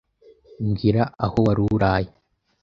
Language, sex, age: Kinyarwanda, male, under 19